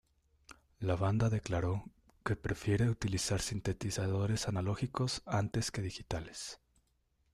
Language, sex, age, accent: Spanish, male, 19-29, México